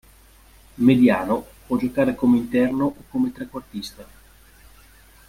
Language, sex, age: Italian, male, 40-49